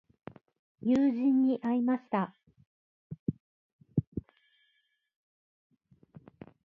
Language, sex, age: Japanese, female, 40-49